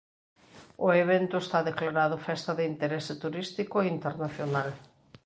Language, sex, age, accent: Galician, female, 50-59, Normativo (estándar)